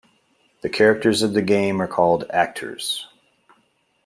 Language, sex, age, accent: English, male, 40-49, United States English